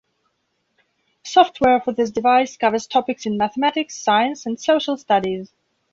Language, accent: English, England English